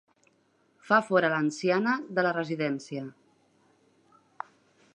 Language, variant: Catalan, Central